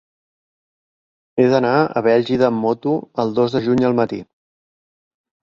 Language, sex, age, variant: Catalan, male, 40-49, Central